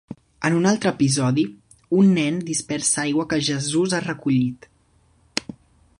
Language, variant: Catalan, Central